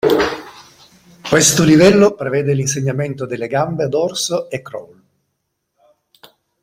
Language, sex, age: Italian, male, 40-49